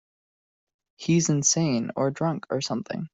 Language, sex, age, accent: English, male, 19-29, Canadian English